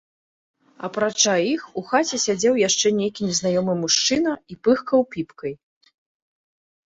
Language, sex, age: Belarusian, female, 30-39